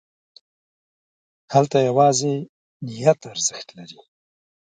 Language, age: Pashto, 60-69